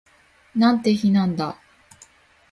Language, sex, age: Japanese, female, 19-29